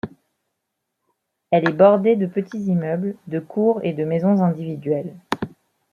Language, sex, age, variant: French, female, 30-39, Français de métropole